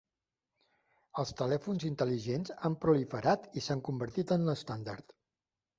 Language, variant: Catalan, Central